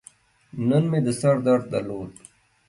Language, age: Pashto, 19-29